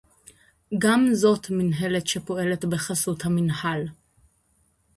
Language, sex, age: Hebrew, female, 19-29